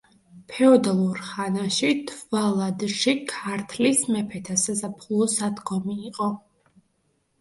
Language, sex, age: Georgian, female, under 19